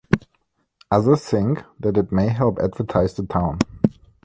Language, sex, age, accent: English, male, 30-39, United States English